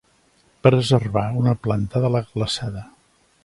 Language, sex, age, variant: Catalan, male, 60-69, Central